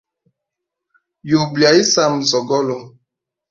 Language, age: Hemba, 19-29